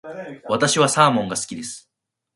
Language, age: Japanese, 19-29